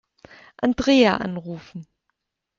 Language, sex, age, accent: German, female, 30-39, Deutschland Deutsch